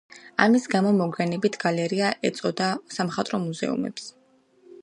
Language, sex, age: Georgian, female, 19-29